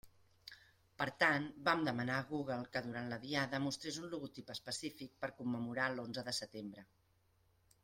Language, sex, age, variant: Catalan, female, 50-59, Central